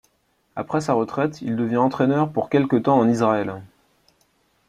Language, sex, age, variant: French, male, 19-29, Français de métropole